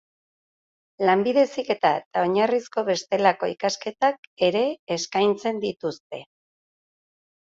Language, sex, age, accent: Basque, female, 50-59, Erdialdekoa edo Nafarra (Gipuzkoa, Nafarroa)